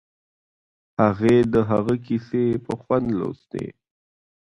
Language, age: Pashto, 19-29